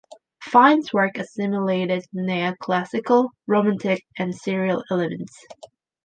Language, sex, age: English, female, 19-29